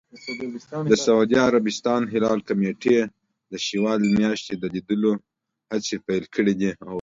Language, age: Pashto, 19-29